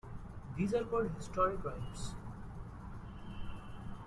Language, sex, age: English, male, 19-29